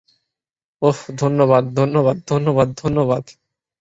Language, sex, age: Bengali, male, 19-29